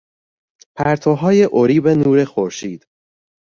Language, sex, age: Persian, male, 19-29